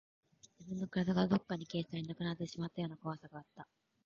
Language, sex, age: Japanese, female, 19-29